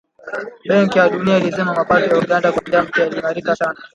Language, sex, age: Swahili, male, 19-29